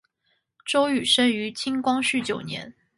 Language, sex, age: Chinese, female, 19-29